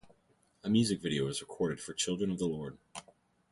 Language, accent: English, United States English